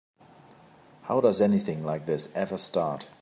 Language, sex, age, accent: English, male, 40-49, England English